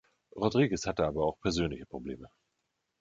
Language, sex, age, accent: German, male, 30-39, Deutschland Deutsch